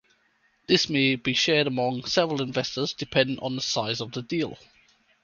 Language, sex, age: English, male, 30-39